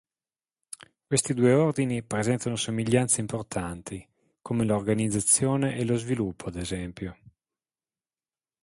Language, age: Italian, 40-49